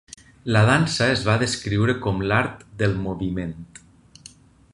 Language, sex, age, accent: Catalan, male, 40-49, valencià